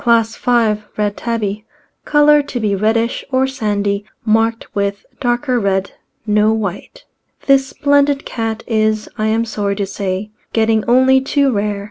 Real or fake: real